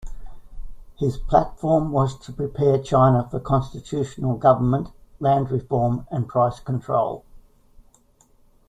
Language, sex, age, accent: English, male, 70-79, Australian English